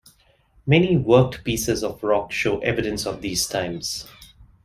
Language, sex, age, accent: English, male, 30-39, India and South Asia (India, Pakistan, Sri Lanka)